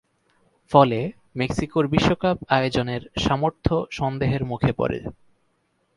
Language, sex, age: Bengali, male, 19-29